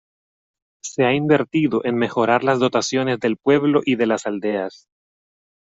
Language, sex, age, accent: Spanish, male, 30-39, América central